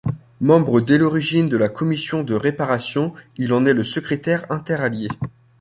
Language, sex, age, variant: French, male, 19-29, Français de métropole